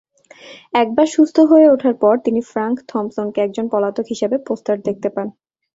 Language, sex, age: Bengali, female, 19-29